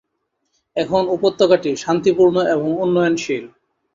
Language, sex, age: Bengali, male, 30-39